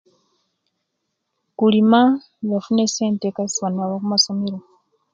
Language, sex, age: Kenyi, female, 19-29